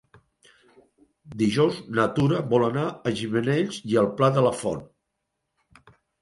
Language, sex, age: Catalan, male, 60-69